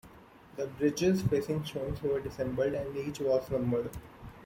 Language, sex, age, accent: English, male, 19-29, India and South Asia (India, Pakistan, Sri Lanka)